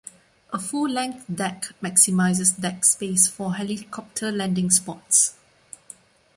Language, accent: English, Malaysian English